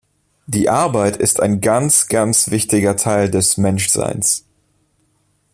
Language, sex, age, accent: German, male, 19-29, Deutschland Deutsch